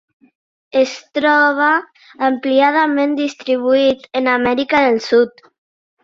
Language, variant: Catalan, Central